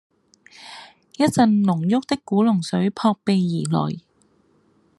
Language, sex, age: Cantonese, female, 30-39